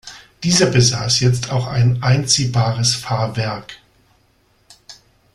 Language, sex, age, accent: German, male, 50-59, Deutschland Deutsch